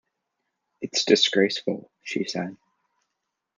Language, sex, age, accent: English, male, under 19, United States English